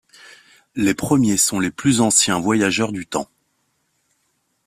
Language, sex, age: French, male, 30-39